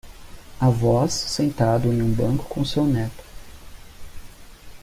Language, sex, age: Portuguese, male, 30-39